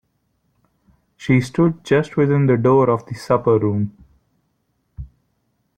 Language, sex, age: English, male, 19-29